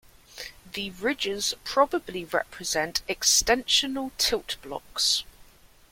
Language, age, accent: English, 19-29, England English